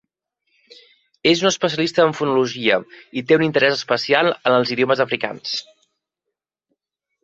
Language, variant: Catalan, Central